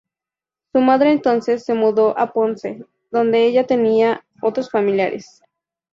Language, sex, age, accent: Spanish, female, 19-29, México